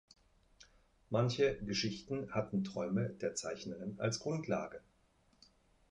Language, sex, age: German, male, 50-59